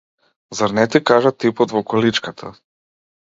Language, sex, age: Macedonian, male, 19-29